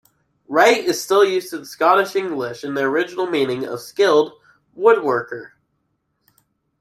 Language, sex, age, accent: English, male, under 19, United States English